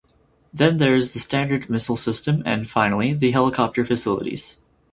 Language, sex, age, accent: English, male, 19-29, United States English